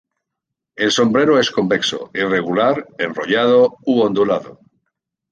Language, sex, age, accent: Spanish, male, 50-59, España: Centro-Sur peninsular (Madrid, Toledo, Castilla-La Mancha)